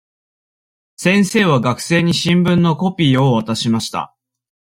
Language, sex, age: Japanese, male, 30-39